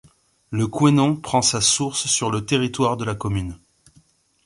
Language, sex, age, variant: French, male, 40-49, Français de métropole